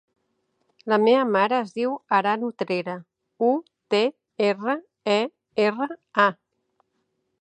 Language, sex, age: Catalan, female, 50-59